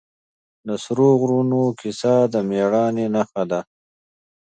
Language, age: Pashto, 30-39